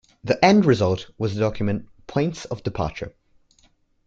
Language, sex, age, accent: English, male, under 19, Australian English